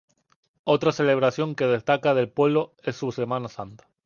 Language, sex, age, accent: Spanish, male, 19-29, España: Islas Canarias